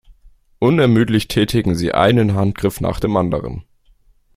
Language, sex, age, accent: German, male, under 19, Deutschland Deutsch